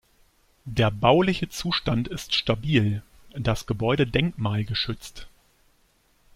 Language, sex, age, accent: German, male, 30-39, Deutschland Deutsch